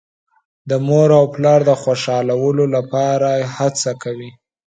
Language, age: Pashto, under 19